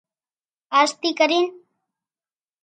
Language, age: Wadiyara Koli, under 19